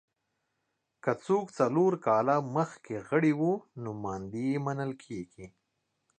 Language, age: Pashto, 30-39